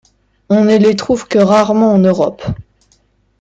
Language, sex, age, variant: French, male, under 19, Français de métropole